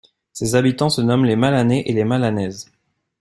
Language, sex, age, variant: French, male, 19-29, Français de métropole